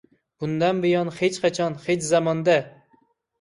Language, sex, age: Uzbek, male, 19-29